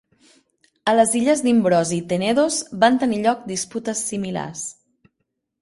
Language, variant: Catalan, Central